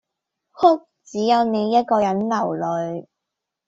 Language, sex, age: Cantonese, female, 19-29